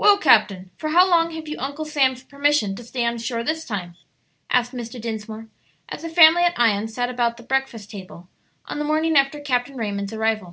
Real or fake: real